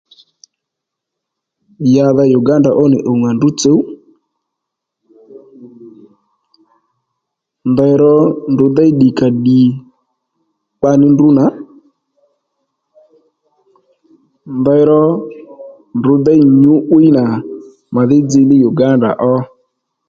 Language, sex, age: Lendu, male, 30-39